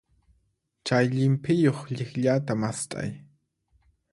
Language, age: Puno Quechua, 30-39